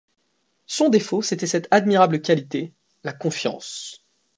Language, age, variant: French, 19-29, Français de métropole